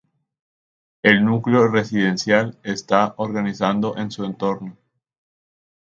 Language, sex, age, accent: Spanish, male, 19-29, México